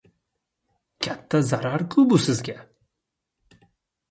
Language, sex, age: Uzbek, male, 19-29